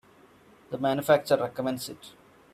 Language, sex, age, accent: English, male, 19-29, India and South Asia (India, Pakistan, Sri Lanka)